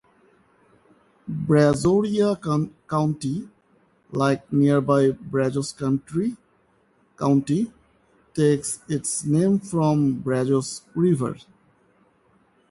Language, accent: English, India and South Asia (India, Pakistan, Sri Lanka)